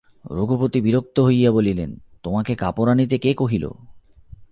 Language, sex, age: Bengali, male, 19-29